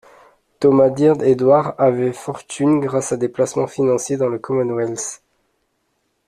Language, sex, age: French, male, 19-29